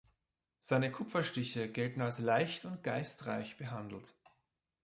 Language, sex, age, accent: German, male, 40-49, Österreichisches Deutsch